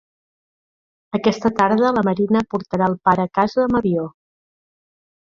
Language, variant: Catalan, Central